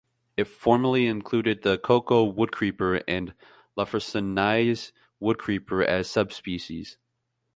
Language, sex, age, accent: English, male, 19-29, United States English